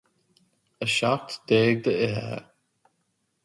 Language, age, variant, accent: Irish, 19-29, Gaeilge na Mumhan, Cainteoir líofa, ní ó dhúchas